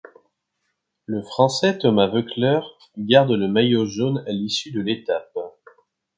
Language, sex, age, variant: French, male, 40-49, Français de métropole